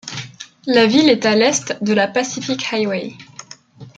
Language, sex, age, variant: French, female, 19-29, Français de métropole